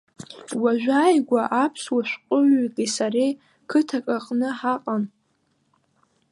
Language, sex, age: Abkhazian, female, under 19